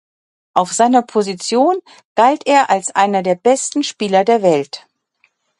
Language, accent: German, Deutschland Deutsch